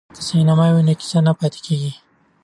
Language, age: Pashto, 19-29